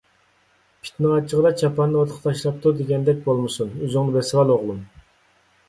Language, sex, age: Uyghur, male, 30-39